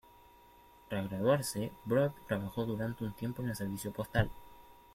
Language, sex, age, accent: Spanish, male, 19-29, Chileno: Chile, Cuyo